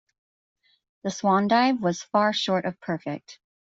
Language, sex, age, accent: English, female, 40-49, United States English